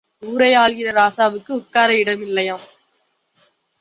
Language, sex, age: Tamil, female, 19-29